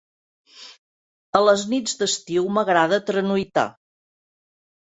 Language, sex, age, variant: Catalan, female, 60-69, Central